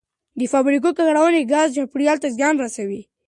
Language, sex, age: Pashto, male, 19-29